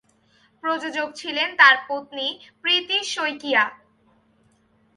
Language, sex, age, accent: Bengali, female, 19-29, Bangla